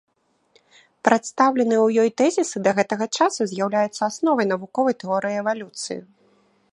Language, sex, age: Belarusian, female, 19-29